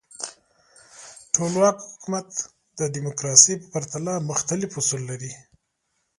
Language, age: Pashto, 30-39